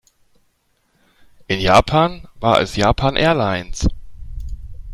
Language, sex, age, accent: German, male, 30-39, Deutschland Deutsch